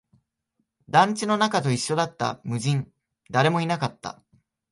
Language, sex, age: Japanese, male, 19-29